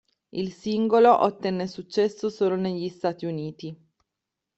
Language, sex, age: Italian, female, 30-39